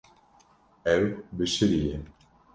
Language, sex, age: Kurdish, male, 19-29